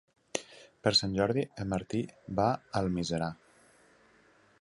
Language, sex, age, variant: Catalan, male, 30-39, Nord-Occidental